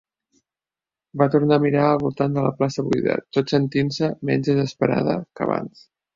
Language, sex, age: Catalan, male, 30-39